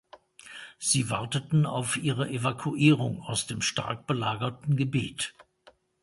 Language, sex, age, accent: German, male, 60-69, Deutschland Deutsch